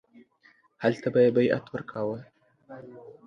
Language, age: Pashto, under 19